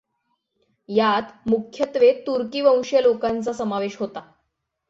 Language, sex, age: Marathi, female, 19-29